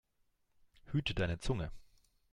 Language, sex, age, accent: German, male, 40-49, Deutschland Deutsch